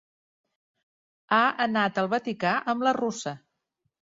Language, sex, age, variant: Catalan, female, 60-69, Central